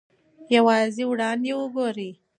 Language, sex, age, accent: Pashto, female, 19-29, معیاري پښتو